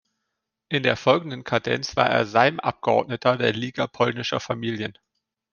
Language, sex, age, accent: German, male, 19-29, Deutschland Deutsch